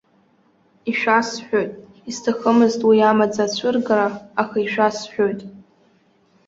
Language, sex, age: Abkhazian, female, under 19